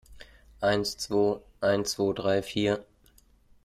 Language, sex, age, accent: German, male, 30-39, Deutschland Deutsch